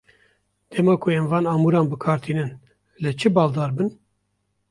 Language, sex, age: Kurdish, male, 50-59